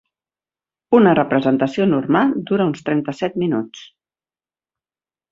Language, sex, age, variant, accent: Catalan, female, 40-49, Central, tarragoní